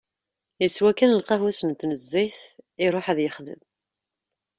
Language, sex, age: Kabyle, female, 30-39